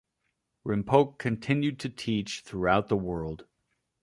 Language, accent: English, United States English